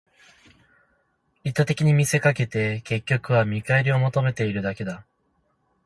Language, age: Japanese, 19-29